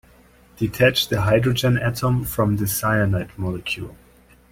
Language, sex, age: English, male, 30-39